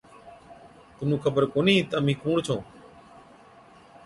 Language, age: Od, 50-59